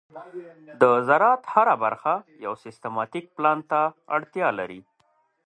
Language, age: Pashto, 30-39